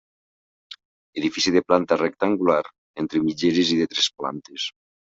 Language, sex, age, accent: Catalan, male, 40-49, valencià